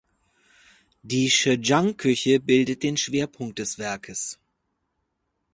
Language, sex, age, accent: German, male, 40-49, Deutschland Deutsch